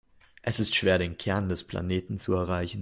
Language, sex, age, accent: German, male, 19-29, Deutschland Deutsch